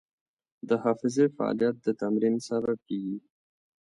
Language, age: Pashto, 30-39